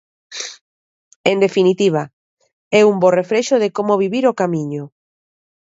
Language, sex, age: Galician, female, 30-39